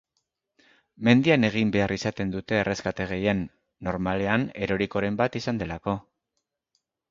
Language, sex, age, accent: Basque, male, 50-59, Mendebalekoa (Araba, Bizkaia, Gipuzkoako mendebaleko herri batzuk)